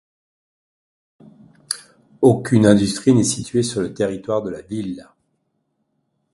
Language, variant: French, Français de métropole